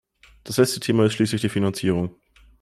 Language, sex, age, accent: German, male, 19-29, Österreichisches Deutsch